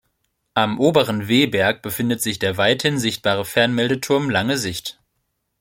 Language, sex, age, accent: German, male, 19-29, Deutschland Deutsch